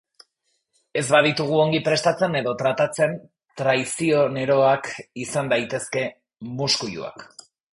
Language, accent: Basque, Erdialdekoa edo Nafarra (Gipuzkoa, Nafarroa)